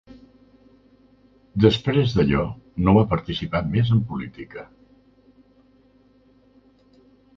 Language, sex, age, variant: Catalan, male, 60-69, Central